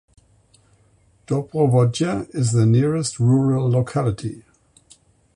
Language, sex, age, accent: English, male, 60-69, United States English